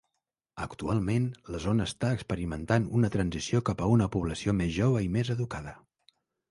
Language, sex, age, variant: Catalan, male, 40-49, Central